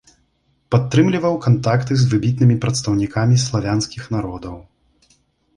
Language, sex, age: Belarusian, male, 19-29